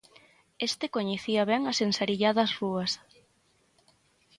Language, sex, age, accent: Galician, female, 19-29, Central (gheada); Normativo (estándar)